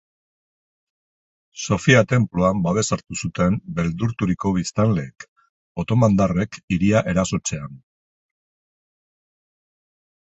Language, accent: Basque, Mendebalekoa (Araba, Bizkaia, Gipuzkoako mendebaleko herri batzuk)